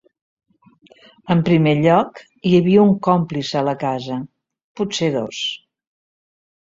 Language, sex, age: Catalan, female, 70-79